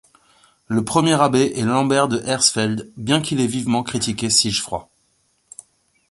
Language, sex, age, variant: French, male, 40-49, Français de métropole